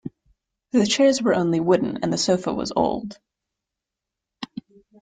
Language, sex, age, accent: English, female, 19-29, United States English